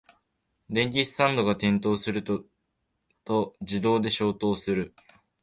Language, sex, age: Japanese, male, under 19